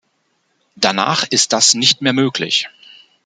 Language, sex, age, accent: German, male, 40-49, Deutschland Deutsch